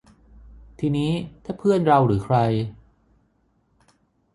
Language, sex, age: Thai, male, 40-49